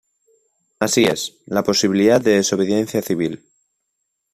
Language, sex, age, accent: Spanish, male, under 19, España: Norte peninsular (Asturias, Castilla y León, Cantabria, País Vasco, Navarra, Aragón, La Rioja, Guadalajara, Cuenca)